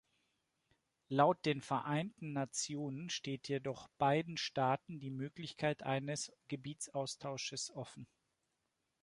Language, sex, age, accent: German, male, 30-39, Deutschland Deutsch